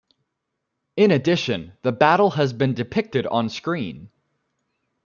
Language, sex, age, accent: English, male, 19-29, United States English